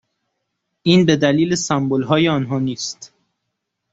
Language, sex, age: Persian, male, 19-29